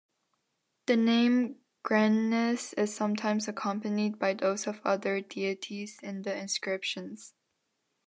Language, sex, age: English, female, under 19